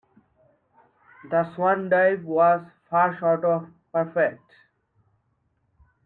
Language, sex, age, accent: English, male, 19-29, United States English